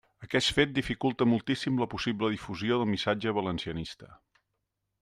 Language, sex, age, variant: Catalan, male, 40-49, Central